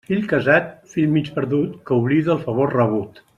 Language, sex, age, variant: Catalan, male, 60-69, Central